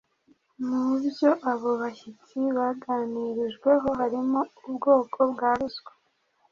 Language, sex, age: Kinyarwanda, female, 30-39